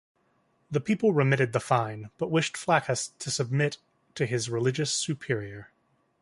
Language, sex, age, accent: English, male, 30-39, United States English